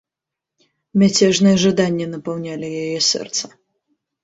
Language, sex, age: Belarusian, female, under 19